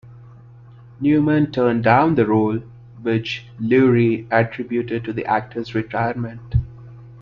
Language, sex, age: English, male, 19-29